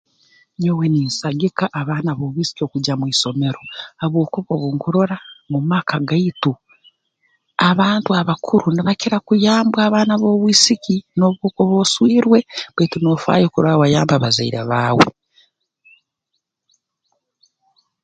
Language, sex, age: Tooro, female, 40-49